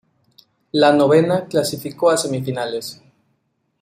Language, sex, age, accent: Spanish, male, 19-29, México